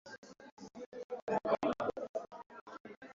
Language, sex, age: Swahili, male, 19-29